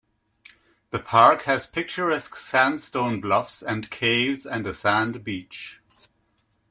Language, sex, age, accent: English, male, 50-59, Canadian English